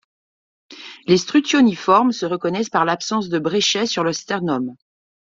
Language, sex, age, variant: French, female, 40-49, Français de métropole